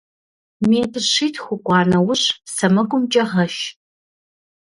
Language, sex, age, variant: Kabardian, female, 40-49, Адыгэбзэ (Къэбэрдей, Кирил, Урысей)